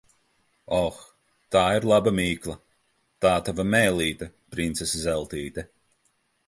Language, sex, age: Latvian, male, 30-39